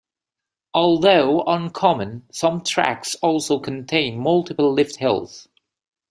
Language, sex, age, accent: English, male, 30-39, United States English